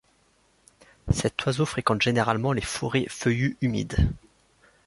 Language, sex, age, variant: French, male, 19-29, Français de métropole